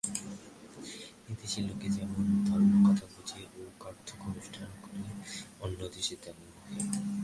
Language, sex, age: Bengali, male, under 19